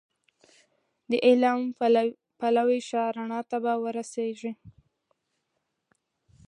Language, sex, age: Pashto, female, 19-29